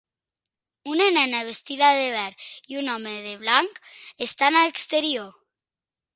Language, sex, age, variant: Catalan, female, 40-49, Nord-Occidental